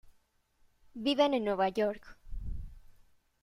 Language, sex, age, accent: Spanish, female, 19-29, México